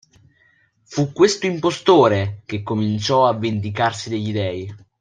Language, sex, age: Italian, male, 19-29